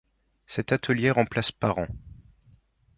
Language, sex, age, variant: French, male, 30-39, Français de métropole